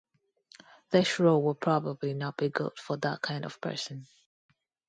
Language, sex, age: English, female, 19-29